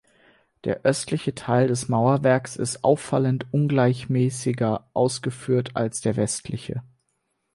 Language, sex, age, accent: German, male, 19-29, Deutschland Deutsch